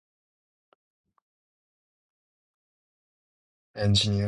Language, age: English, 19-29